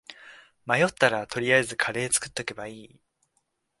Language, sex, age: Japanese, male, 19-29